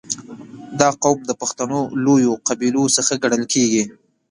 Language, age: Pashto, under 19